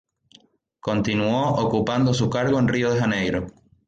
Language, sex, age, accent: Spanish, male, 19-29, España: Islas Canarias